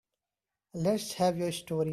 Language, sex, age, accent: English, male, 19-29, India and South Asia (India, Pakistan, Sri Lanka)